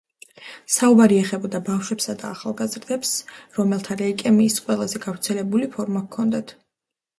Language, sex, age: Georgian, female, 19-29